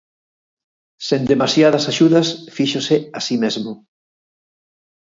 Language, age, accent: Galician, 60-69, Atlántico (seseo e gheada)